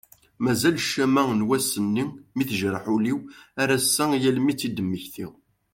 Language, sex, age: Kabyle, male, 19-29